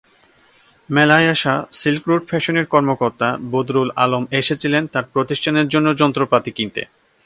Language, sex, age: Bengali, male, 19-29